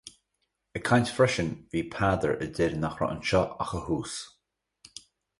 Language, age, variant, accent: Irish, 50-59, Gaeilge Chonnacht, Cainteoir dúchais, Gaeltacht